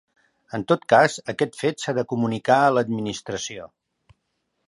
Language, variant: Catalan, Central